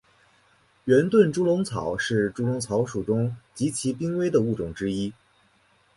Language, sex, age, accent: Chinese, male, 19-29, 出生地：黑龙江省